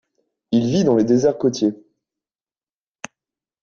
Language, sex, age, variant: French, male, 19-29, Français de métropole